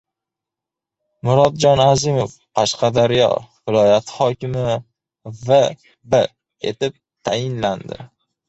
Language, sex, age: Uzbek, male, 19-29